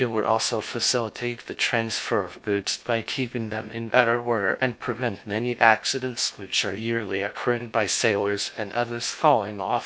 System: TTS, GlowTTS